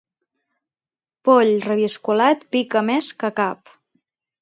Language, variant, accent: Catalan, Central, central